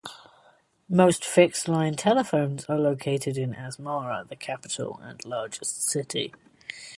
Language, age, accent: English, 19-29, England English